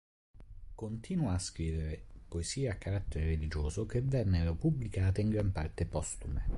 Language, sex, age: Italian, male, 30-39